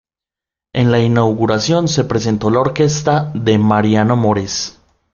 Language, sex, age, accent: Spanish, male, 19-29, Caribe: Cuba, Venezuela, Puerto Rico, República Dominicana, Panamá, Colombia caribeña, México caribeño, Costa del golfo de México